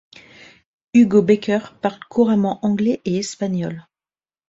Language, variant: French, Français de métropole